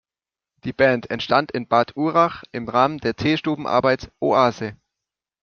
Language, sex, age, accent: German, male, 19-29, Deutschland Deutsch